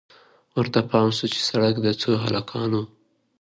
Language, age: Pashto, 19-29